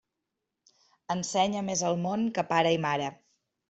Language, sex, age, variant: Catalan, female, 40-49, Central